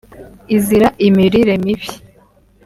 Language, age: Kinyarwanda, 19-29